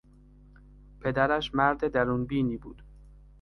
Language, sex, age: Persian, male, 19-29